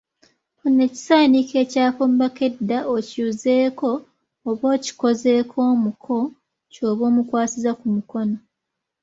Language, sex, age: Ganda, female, 19-29